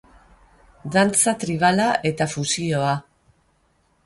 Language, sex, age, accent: Basque, female, 50-59, Mendebalekoa (Araba, Bizkaia, Gipuzkoako mendebaleko herri batzuk)